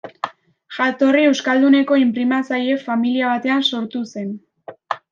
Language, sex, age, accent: Basque, female, under 19, Mendebalekoa (Araba, Bizkaia, Gipuzkoako mendebaleko herri batzuk)